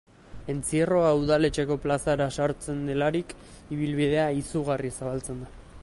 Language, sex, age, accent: Basque, male, 19-29, Mendebalekoa (Araba, Bizkaia, Gipuzkoako mendebaleko herri batzuk)